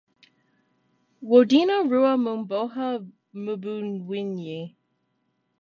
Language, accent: English, United States English